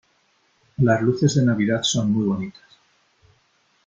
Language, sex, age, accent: Spanish, male, 30-39, España: Norte peninsular (Asturias, Castilla y León, Cantabria, País Vasco, Navarra, Aragón, La Rioja, Guadalajara, Cuenca)